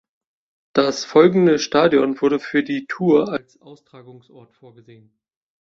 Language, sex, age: German, male, 30-39